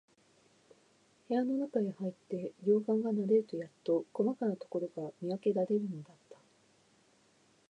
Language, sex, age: Japanese, female, 19-29